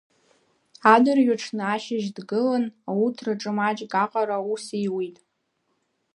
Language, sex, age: Abkhazian, female, under 19